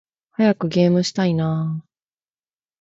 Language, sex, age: Japanese, female, 30-39